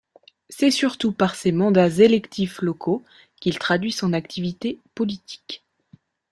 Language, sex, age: French, female, 30-39